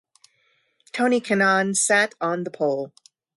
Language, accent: English, United States English